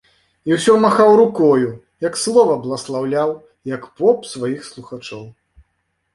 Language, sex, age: Belarusian, male, 40-49